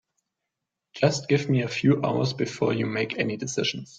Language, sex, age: English, male, 19-29